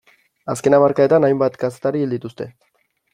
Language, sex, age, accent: Basque, male, 19-29, Erdialdekoa edo Nafarra (Gipuzkoa, Nafarroa)